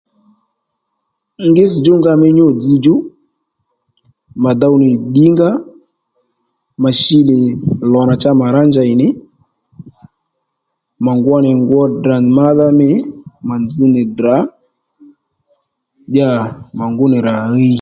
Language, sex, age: Lendu, male, 30-39